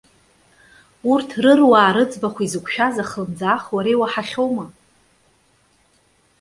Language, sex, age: Abkhazian, female, 30-39